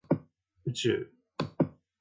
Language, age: Japanese, 19-29